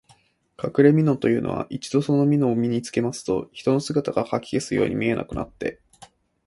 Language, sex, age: Japanese, male, 19-29